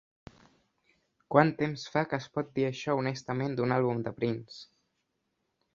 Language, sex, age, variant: Catalan, male, under 19, Central